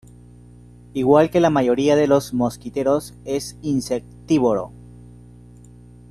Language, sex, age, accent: Spanish, male, 19-29, Andino-Pacífico: Colombia, Perú, Ecuador, oeste de Bolivia y Venezuela andina